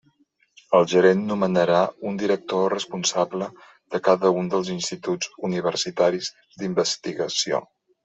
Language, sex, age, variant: Catalan, male, 50-59, Central